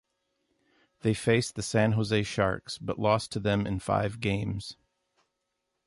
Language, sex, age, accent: English, male, 40-49, United States English